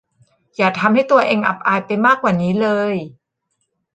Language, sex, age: Thai, female, 40-49